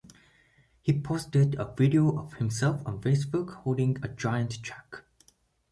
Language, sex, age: English, male, 19-29